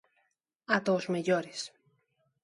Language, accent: Galician, Neofalante